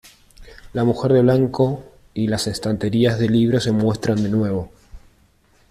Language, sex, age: Spanish, male, 30-39